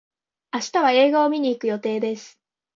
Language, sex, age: Japanese, female, 19-29